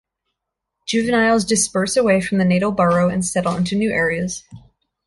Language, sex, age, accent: English, female, 19-29, United States English